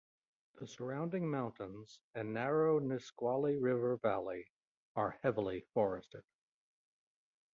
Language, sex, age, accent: English, male, 50-59, United States English